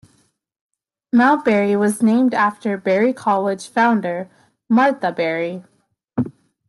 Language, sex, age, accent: English, female, 19-29, Canadian English